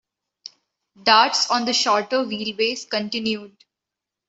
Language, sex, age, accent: English, female, 19-29, India and South Asia (India, Pakistan, Sri Lanka)